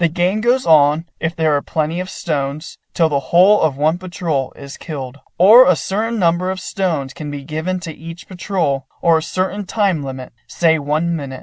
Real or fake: real